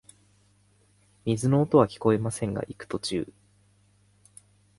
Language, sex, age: Japanese, male, 19-29